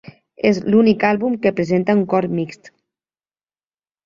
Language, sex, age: Catalan, female, 40-49